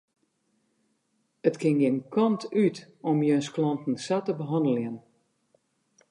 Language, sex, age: Western Frisian, female, 60-69